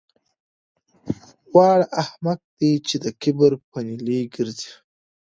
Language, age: Pashto, 30-39